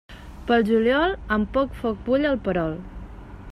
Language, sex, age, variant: Catalan, male, 19-29, Central